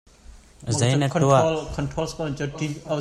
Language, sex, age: Hakha Chin, male, 19-29